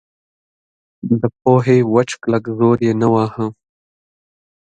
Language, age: Pashto, 19-29